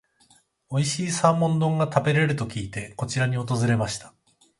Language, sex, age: Japanese, male, 30-39